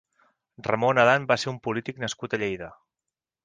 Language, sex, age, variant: Catalan, male, 40-49, Central